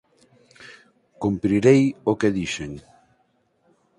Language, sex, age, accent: Galician, male, 50-59, Normativo (estándar)